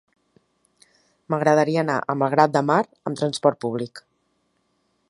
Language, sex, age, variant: Catalan, female, 30-39, Central